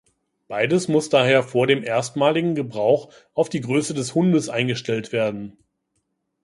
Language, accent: German, Deutschland Deutsch